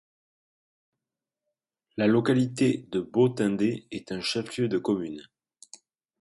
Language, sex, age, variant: French, male, 19-29, Français de métropole